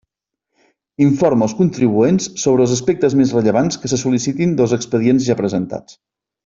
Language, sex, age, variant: Catalan, male, 40-49, Central